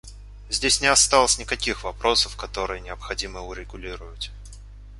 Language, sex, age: Russian, male, 19-29